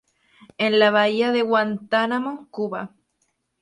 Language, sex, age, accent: Spanish, female, 19-29, España: Islas Canarias